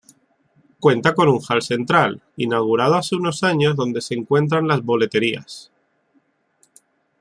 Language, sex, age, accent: Spanish, male, 30-39, España: Islas Canarias